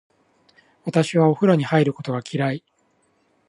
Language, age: Japanese, 40-49